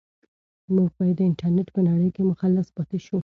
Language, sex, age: Pashto, female, under 19